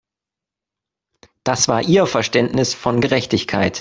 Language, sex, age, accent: German, male, 19-29, Deutschland Deutsch